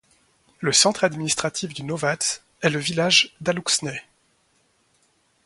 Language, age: French, 40-49